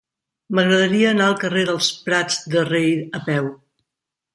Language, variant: Catalan, Central